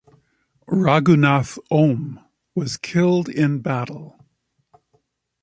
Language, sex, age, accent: English, male, 60-69, Canadian English